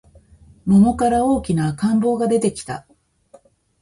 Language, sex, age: Japanese, female, 50-59